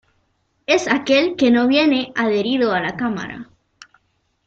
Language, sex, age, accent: Spanish, female, 19-29, América central